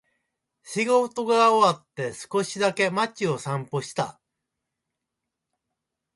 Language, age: Japanese, 70-79